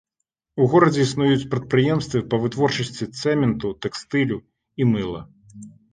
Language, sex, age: Belarusian, male, 40-49